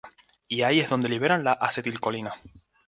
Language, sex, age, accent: Spanish, male, 19-29, España: Islas Canarias